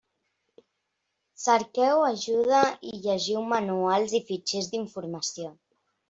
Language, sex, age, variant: Catalan, female, 40-49, Central